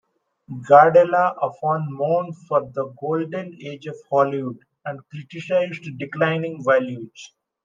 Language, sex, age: English, male, 19-29